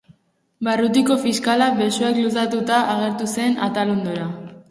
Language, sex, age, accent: Basque, female, under 19, Mendebalekoa (Araba, Bizkaia, Gipuzkoako mendebaleko herri batzuk)